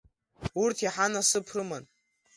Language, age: Abkhazian, under 19